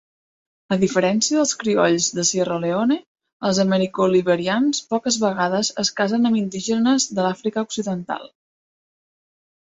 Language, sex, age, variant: Catalan, female, 30-39, Central